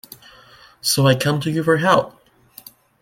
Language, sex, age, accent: English, male, 30-39, Canadian English